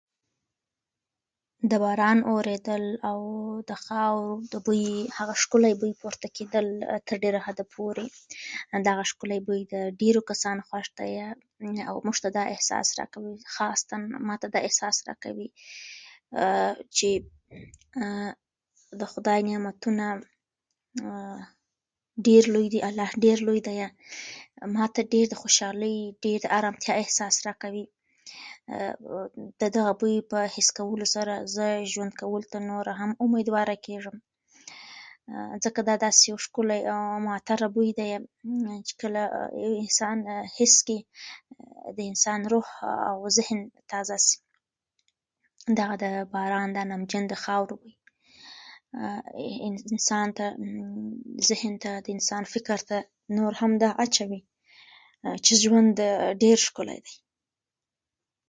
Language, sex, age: Pashto, female, 19-29